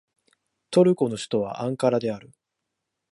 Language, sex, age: Japanese, male, 19-29